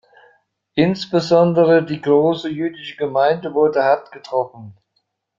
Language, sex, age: German, male, 60-69